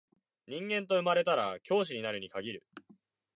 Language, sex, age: Japanese, male, 19-29